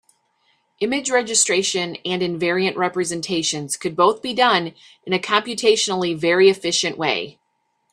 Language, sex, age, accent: English, female, 50-59, United States English